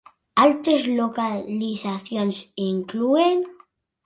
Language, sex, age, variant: Catalan, male, under 19, Central